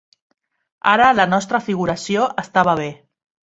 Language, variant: Catalan, Central